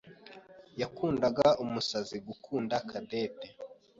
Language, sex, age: Kinyarwanda, male, 19-29